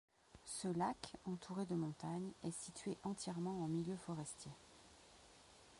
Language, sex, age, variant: French, female, 50-59, Français de métropole